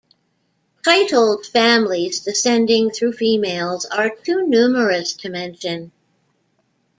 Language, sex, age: English, female, 60-69